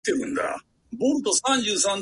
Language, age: Japanese, 30-39